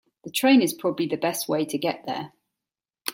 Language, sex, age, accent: English, female, 40-49, England English